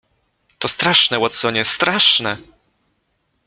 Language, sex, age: Polish, male, 19-29